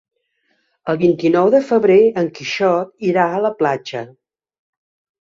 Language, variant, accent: Catalan, Central, central